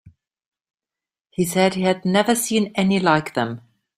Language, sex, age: English, female, 40-49